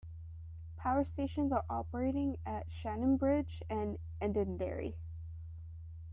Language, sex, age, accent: English, female, 19-29, United States English